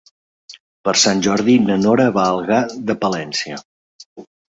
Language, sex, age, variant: Catalan, male, 50-59, Central